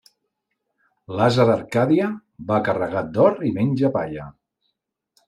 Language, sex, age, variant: Catalan, male, 40-49, Central